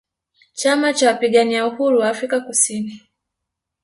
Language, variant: Swahili, Kiswahili cha Bara ya Tanzania